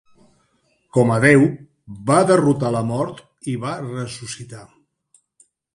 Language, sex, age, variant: Catalan, male, 50-59, Central